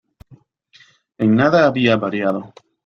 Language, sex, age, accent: Spanish, male, 19-29, Andino-Pacífico: Colombia, Perú, Ecuador, oeste de Bolivia y Venezuela andina